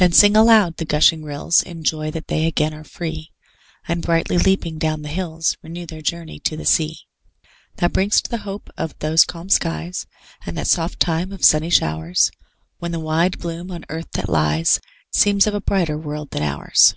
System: none